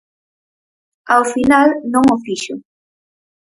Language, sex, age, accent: Galician, female, under 19, Normativo (estándar)